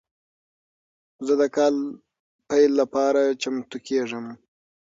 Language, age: Pashto, under 19